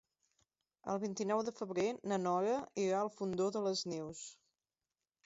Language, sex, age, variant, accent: Catalan, female, 30-39, Central, central